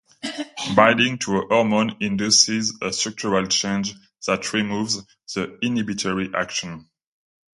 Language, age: English, 30-39